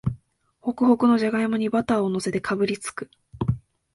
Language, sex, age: Japanese, female, under 19